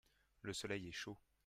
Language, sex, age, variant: French, male, 30-39, Français de métropole